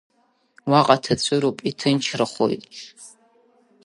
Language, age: Abkhazian, under 19